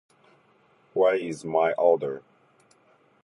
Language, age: English, 50-59